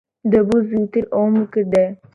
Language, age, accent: Central Kurdish, 19-29, سۆرانی